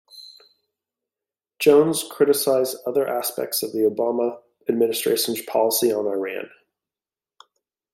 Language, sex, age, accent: English, male, 40-49, United States English